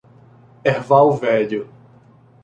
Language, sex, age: Portuguese, male, 40-49